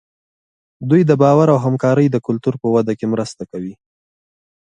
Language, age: Pashto, 19-29